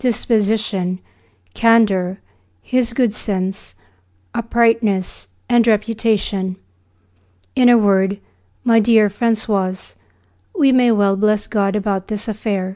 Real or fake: real